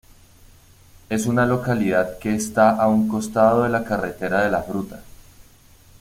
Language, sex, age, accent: Spanish, male, 19-29, Andino-Pacífico: Colombia, Perú, Ecuador, oeste de Bolivia y Venezuela andina